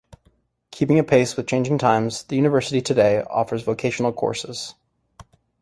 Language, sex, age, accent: English, male, 19-29, United States English